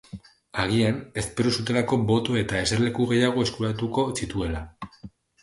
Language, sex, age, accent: Basque, male, 30-39, Mendebalekoa (Araba, Bizkaia, Gipuzkoako mendebaleko herri batzuk)